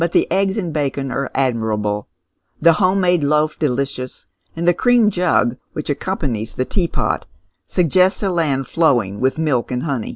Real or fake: real